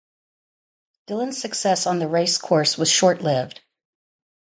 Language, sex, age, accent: English, female, 60-69, United States English